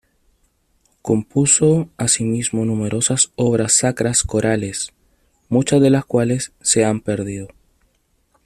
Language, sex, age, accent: Spanish, male, 30-39, Chileno: Chile, Cuyo